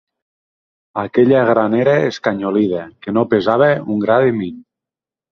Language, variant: Catalan, Nord-Occidental